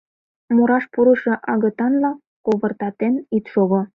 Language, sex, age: Mari, female, 19-29